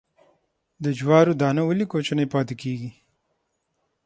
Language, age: Pashto, 40-49